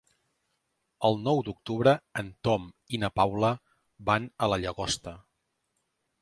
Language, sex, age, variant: Catalan, male, 40-49, Central